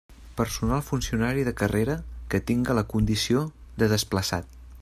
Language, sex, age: Catalan, male, 30-39